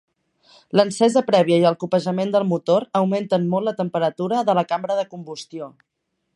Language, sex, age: Catalan, female, 19-29